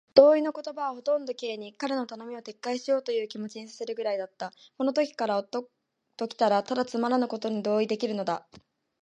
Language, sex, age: Japanese, female, under 19